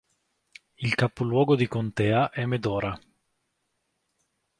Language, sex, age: Italian, male, 19-29